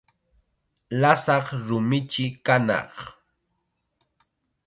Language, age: Chiquián Ancash Quechua, 19-29